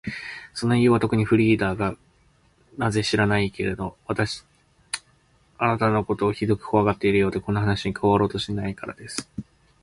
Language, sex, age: Japanese, male, 19-29